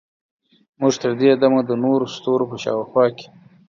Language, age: Pashto, 30-39